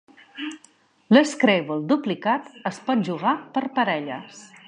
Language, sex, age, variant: Catalan, female, 50-59, Central